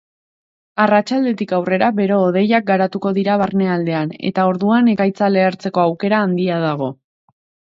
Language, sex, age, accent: Basque, female, 19-29, Erdialdekoa edo Nafarra (Gipuzkoa, Nafarroa)